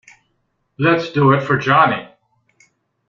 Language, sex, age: English, male, 70-79